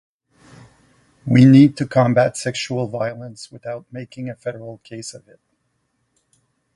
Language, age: English, 50-59